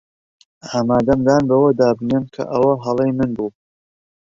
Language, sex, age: Central Kurdish, male, 30-39